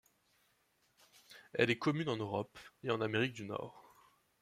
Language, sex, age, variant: French, male, 19-29, Français de métropole